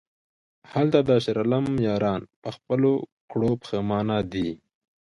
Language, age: Pashto, 19-29